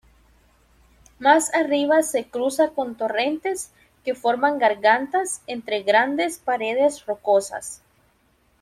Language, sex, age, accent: Spanish, female, 19-29, América central